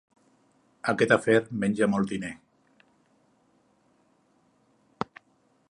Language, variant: Catalan, Central